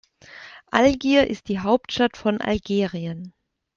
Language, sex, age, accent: German, female, 30-39, Deutschland Deutsch